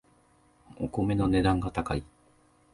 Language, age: Japanese, 19-29